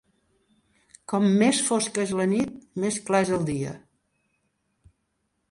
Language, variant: Catalan, Central